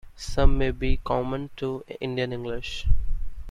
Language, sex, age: English, male, 19-29